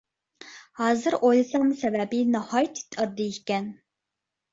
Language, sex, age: Uyghur, female, 19-29